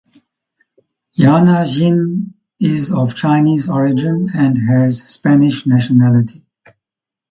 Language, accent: English, Southern African (South Africa, Zimbabwe, Namibia)